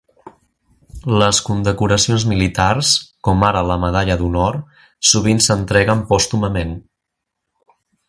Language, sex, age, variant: Catalan, male, 19-29, Central